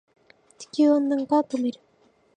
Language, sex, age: Japanese, female, 19-29